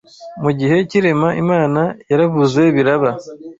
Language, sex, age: Kinyarwanda, male, 19-29